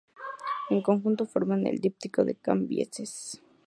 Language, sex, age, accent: Spanish, female, under 19, México